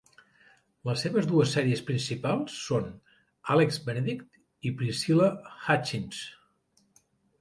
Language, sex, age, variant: Catalan, male, 50-59, Central